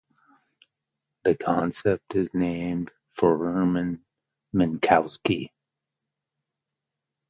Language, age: English, 50-59